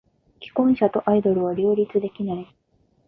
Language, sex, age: Japanese, female, under 19